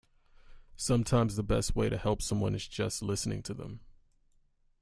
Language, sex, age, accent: English, male, 19-29, United States English